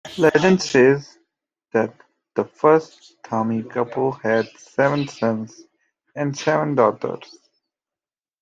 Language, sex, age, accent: English, male, 19-29, United States English